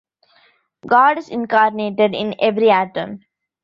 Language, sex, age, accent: English, female, 19-29, India and South Asia (India, Pakistan, Sri Lanka)